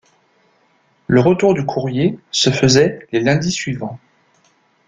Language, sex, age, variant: French, male, 40-49, Français de métropole